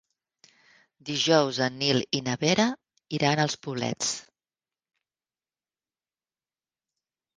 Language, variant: Catalan, Central